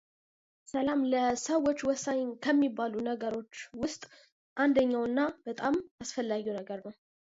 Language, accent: English, United States English